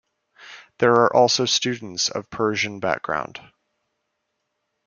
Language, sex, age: English, male, 19-29